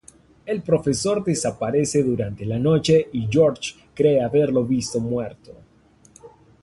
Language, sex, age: Spanish, male, 19-29